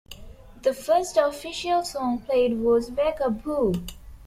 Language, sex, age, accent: English, female, 19-29, India and South Asia (India, Pakistan, Sri Lanka)